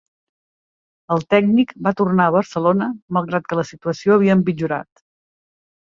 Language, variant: Catalan, Central